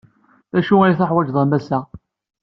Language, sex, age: Kabyle, male, 19-29